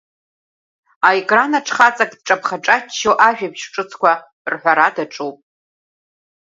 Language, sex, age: Abkhazian, female, 30-39